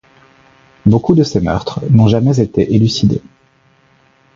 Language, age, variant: French, 30-39, Français de métropole